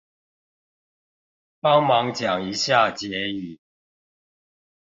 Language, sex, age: Chinese, male, 50-59